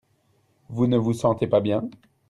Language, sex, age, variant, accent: French, male, 30-39, Français d'Europe, Français de Belgique